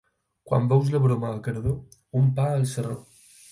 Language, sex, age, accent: Catalan, male, under 19, mallorquí